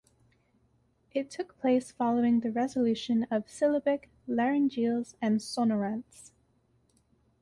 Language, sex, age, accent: English, female, 19-29, Canadian English